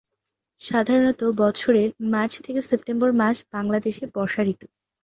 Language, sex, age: Bengali, female, under 19